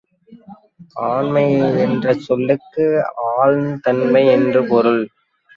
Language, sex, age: Tamil, male, 19-29